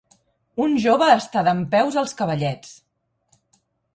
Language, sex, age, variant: Catalan, female, 40-49, Central